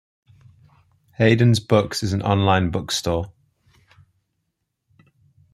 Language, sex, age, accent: English, male, 19-29, Welsh English